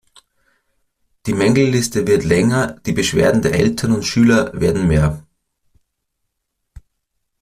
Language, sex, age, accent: German, male, 30-39, Österreichisches Deutsch